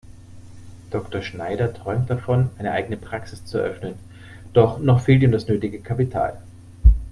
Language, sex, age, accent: German, male, 40-49, Deutschland Deutsch